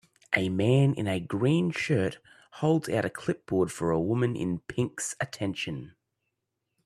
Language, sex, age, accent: English, male, 30-39, Australian English